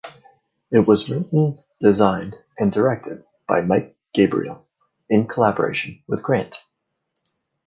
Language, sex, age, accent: English, male, 30-39, United States English